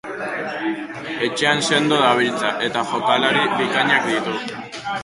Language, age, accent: Basque, under 19, Erdialdekoa edo Nafarra (Gipuzkoa, Nafarroa)